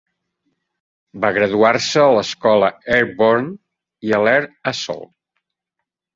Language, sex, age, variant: Catalan, male, 50-59, Central